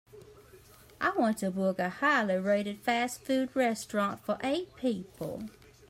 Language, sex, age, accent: English, female, 30-39, United States English